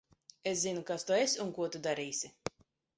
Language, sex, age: Latvian, female, 30-39